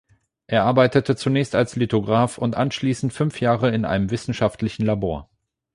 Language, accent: German, Deutschland Deutsch